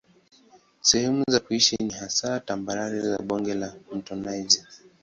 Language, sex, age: Swahili, female, 19-29